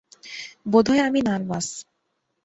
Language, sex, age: Bengali, female, 19-29